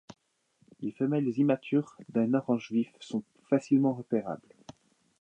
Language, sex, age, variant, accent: French, male, 19-29, Français d'Europe, Français de Suisse